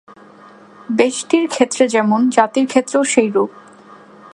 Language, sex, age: Bengali, female, 19-29